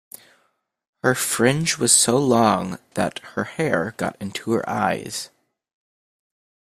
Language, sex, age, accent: English, male, 19-29, United States English